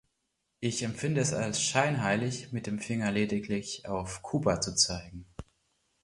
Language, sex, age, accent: German, male, 30-39, Deutschland Deutsch